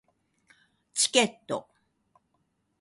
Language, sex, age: Japanese, female, 60-69